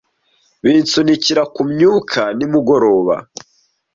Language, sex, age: Kinyarwanda, male, 19-29